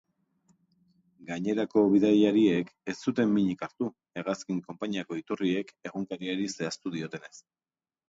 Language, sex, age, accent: Basque, male, 40-49, Erdialdekoa edo Nafarra (Gipuzkoa, Nafarroa)